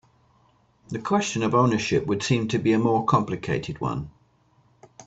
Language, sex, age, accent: English, male, 60-69, England English